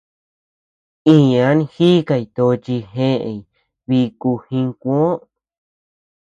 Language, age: Tepeuxila Cuicatec, under 19